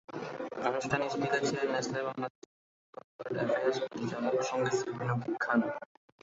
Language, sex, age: Bengali, male, 19-29